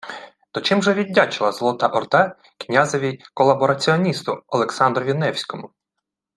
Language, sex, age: Ukrainian, male, 30-39